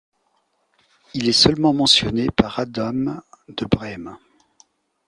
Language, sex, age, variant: French, male, 50-59, Français de métropole